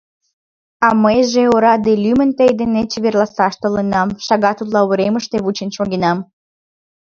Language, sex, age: Mari, female, under 19